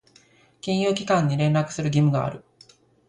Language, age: Japanese, 40-49